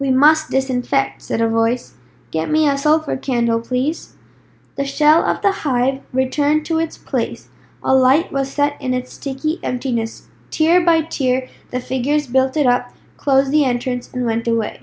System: none